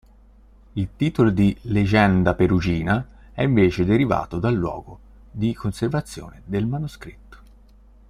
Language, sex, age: Italian, male, 30-39